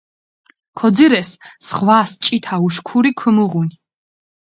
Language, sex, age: Mingrelian, female, 19-29